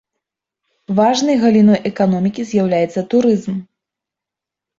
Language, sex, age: Belarusian, female, 30-39